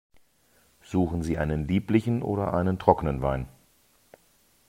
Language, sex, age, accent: German, male, 40-49, Deutschland Deutsch